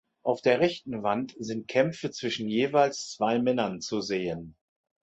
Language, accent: German, Deutschland Deutsch